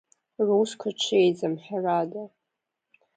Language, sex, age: Abkhazian, female, under 19